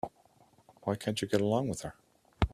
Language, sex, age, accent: English, male, 40-49, Irish English